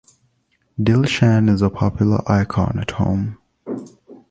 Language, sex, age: English, male, 19-29